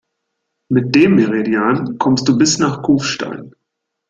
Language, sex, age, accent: German, male, 30-39, Deutschland Deutsch